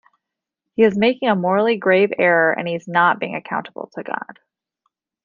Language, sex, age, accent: English, female, 30-39, United States English